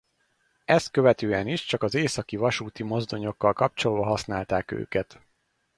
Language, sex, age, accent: Hungarian, male, 30-39, budapesti